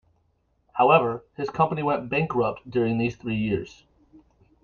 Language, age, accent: English, 19-29, United States English